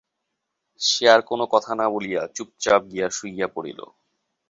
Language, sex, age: Bengali, male, 19-29